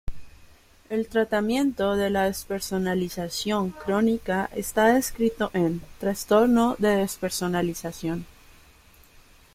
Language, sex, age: Spanish, female, 30-39